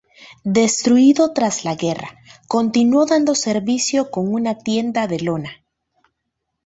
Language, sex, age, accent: Spanish, female, 30-39, América central